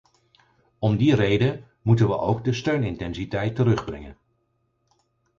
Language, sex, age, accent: Dutch, male, 50-59, Nederlands Nederlands